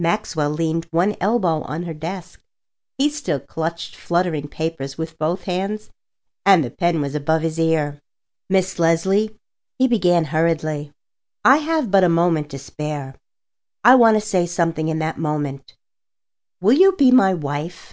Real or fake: real